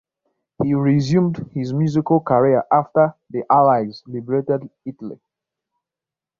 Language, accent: English, Southern African (South Africa, Zimbabwe, Namibia)